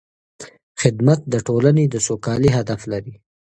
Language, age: Pashto, 30-39